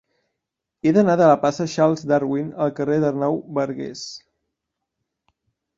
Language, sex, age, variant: Catalan, male, 19-29, Central